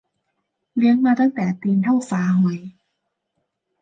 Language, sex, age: Thai, female, 19-29